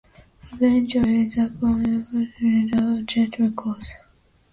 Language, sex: English, female